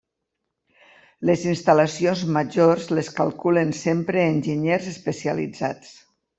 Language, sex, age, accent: Catalan, female, 60-69, valencià